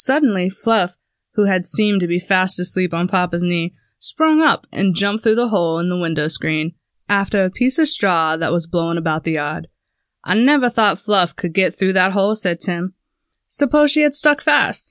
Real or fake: real